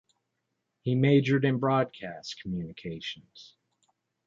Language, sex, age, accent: English, male, 40-49, United States English